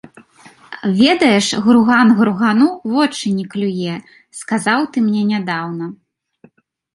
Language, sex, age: Belarusian, female, 19-29